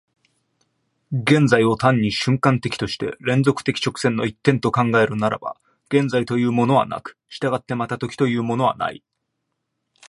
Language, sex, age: Japanese, male, 19-29